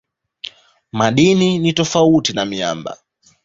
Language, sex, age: Swahili, male, 19-29